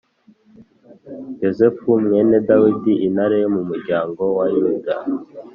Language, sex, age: Kinyarwanda, male, under 19